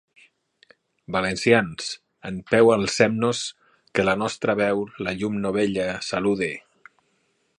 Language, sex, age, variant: Catalan, male, 40-49, Central